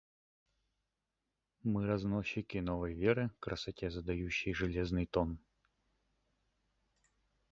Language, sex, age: Russian, male, 30-39